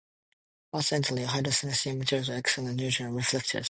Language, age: English, 19-29